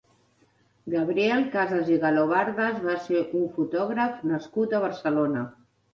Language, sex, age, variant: Catalan, female, 60-69, Central